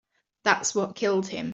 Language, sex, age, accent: English, female, 30-39, England English